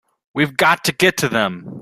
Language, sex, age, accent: English, male, 19-29, United States English